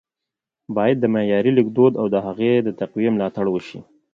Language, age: Pashto, 30-39